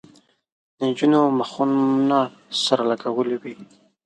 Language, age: Pashto, 19-29